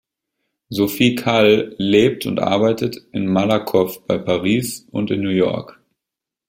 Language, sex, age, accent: German, male, 19-29, Deutschland Deutsch